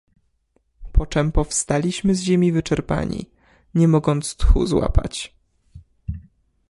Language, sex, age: Polish, male, 19-29